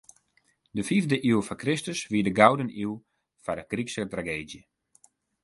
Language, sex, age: Western Frisian, male, 19-29